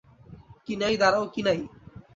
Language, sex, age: Bengali, male, 19-29